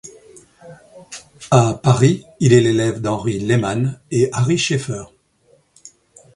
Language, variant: French, Français de métropole